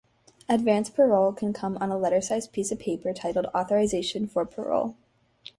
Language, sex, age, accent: English, female, 19-29, United States English